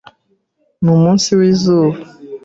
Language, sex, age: Kinyarwanda, female, 30-39